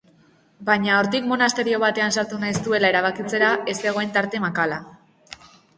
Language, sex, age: Basque, female, under 19